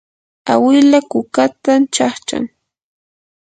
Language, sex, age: Yanahuanca Pasco Quechua, female, 30-39